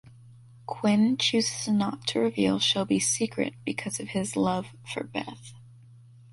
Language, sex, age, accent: English, female, under 19, United States English